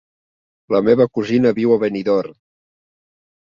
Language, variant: Catalan, Nord-Occidental